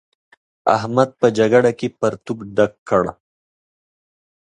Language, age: Pashto, 30-39